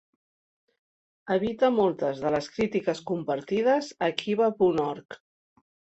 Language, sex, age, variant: Catalan, female, 50-59, Central